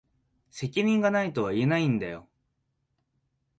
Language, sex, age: Japanese, male, 19-29